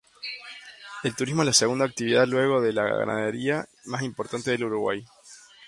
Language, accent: Spanish, Rioplatense: Argentina, Uruguay, este de Bolivia, Paraguay